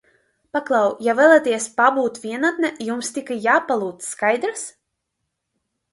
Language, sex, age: Latvian, female, 19-29